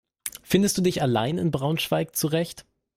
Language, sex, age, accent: German, male, 19-29, Deutschland Deutsch